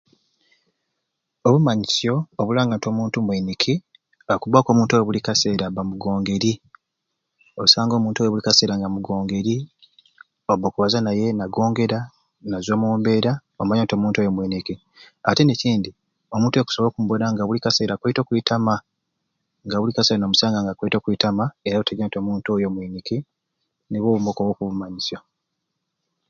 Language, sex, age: Ruuli, male, 30-39